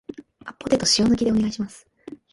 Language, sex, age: Japanese, male, 19-29